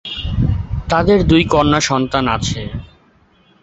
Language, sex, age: Bengali, male, under 19